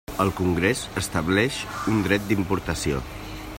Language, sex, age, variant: Catalan, male, 40-49, Central